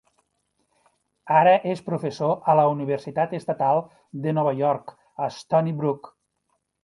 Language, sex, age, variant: Catalan, male, 50-59, Nord-Occidental